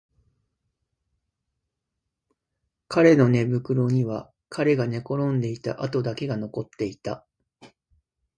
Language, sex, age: Japanese, male, 30-39